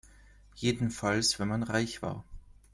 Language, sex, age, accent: German, male, 30-39, Österreichisches Deutsch